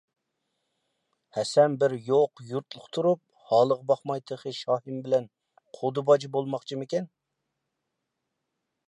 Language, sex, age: Uyghur, male, 40-49